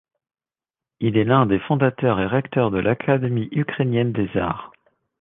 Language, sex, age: French, male, 30-39